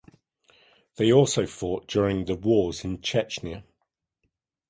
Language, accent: English, England English